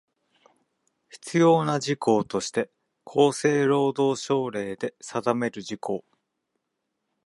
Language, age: Japanese, 40-49